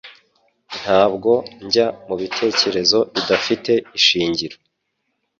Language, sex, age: Kinyarwanda, male, 19-29